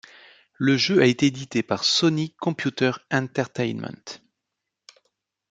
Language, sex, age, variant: French, male, under 19, Français de métropole